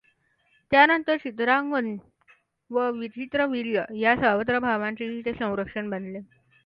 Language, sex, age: Marathi, female, under 19